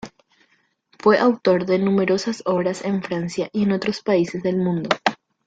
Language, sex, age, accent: Spanish, female, 19-29, Rioplatense: Argentina, Uruguay, este de Bolivia, Paraguay